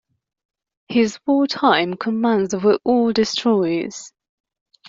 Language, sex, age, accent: English, female, 19-29, England English